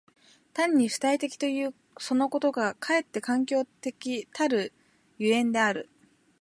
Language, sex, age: Japanese, female, 19-29